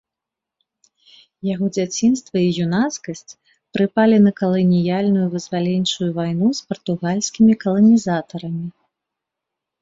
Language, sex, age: Belarusian, female, 30-39